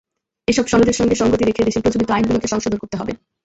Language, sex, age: Bengali, female, under 19